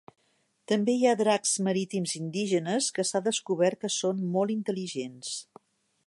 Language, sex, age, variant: Catalan, female, 60-69, Central